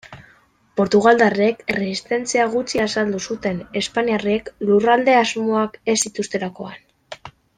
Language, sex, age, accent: Basque, female, 19-29, Mendebalekoa (Araba, Bizkaia, Gipuzkoako mendebaleko herri batzuk)